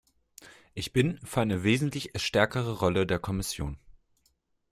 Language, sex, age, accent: German, male, 19-29, Deutschland Deutsch